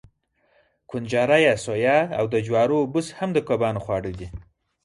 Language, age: Pashto, 19-29